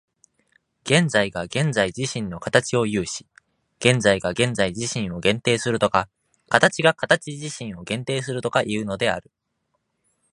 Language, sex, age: Japanese, male, 19-29